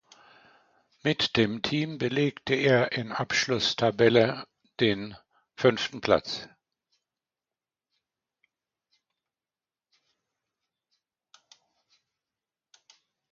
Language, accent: German, Deutschland Deutsch